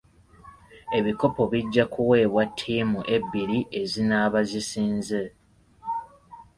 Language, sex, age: Ganda, male, 19-29